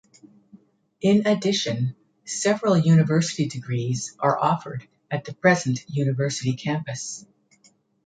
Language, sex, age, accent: English, female, 60-69, Canadian English